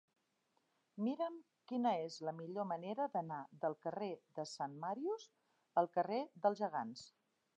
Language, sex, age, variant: Catalan, female, 60-69, Central